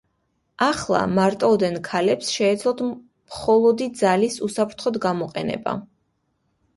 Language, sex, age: Georgian, female, 19-29